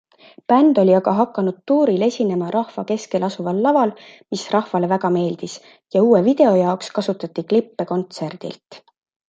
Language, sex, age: Estonian, female, 30-39